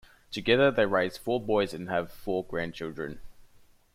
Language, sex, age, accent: English, male, 19-29, Australian English